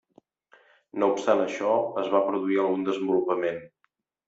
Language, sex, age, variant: Catalan, male, 40-49, Central